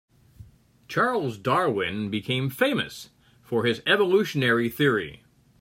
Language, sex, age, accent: English, male, 60-69, United States English